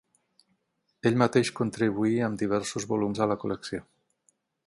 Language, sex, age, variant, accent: Catalan, male, 40-49, Tortosí, nord-occidental